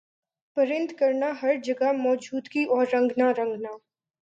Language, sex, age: Urdu, female, 19-29